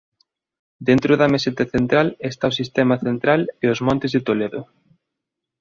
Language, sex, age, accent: Galician, male, 30-39, Normativo (estándar)